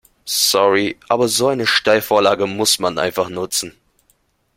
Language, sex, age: German, male, 19-29